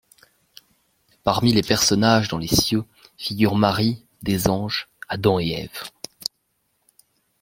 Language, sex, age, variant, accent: French, male, under 19, Français d'Europe, Français de Belgique